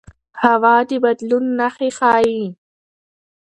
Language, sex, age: Pashto, female, under 19